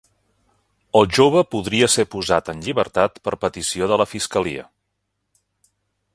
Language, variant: Catalan, Central